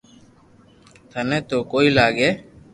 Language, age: Loarki, under 19